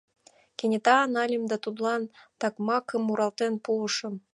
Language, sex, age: Mari, female, 19-29